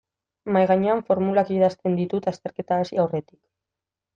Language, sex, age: Basque, female, 19-29